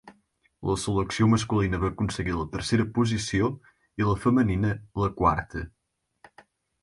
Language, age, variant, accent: Catalan, 19-29, Central, central